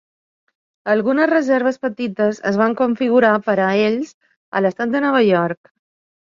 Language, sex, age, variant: Catalan, female, 50-59, Balear